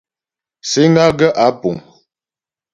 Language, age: Ghomala, 19-29